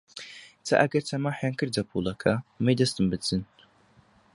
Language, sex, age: Central Kurdish, male, under 19